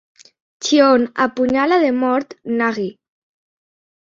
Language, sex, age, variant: Catalan, male, 40-49, Septentrional